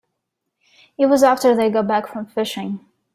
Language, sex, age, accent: English, female, 19-29, United States English